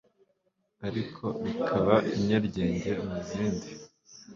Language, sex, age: Kinyarwanda, male, 19-29